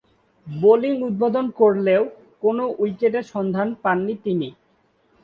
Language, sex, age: Bengali, male, 19-29